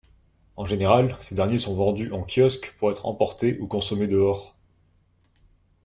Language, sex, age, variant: French, male, 19-29, Français de métropole